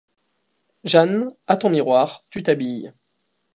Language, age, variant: French, 19-29, Français de métropole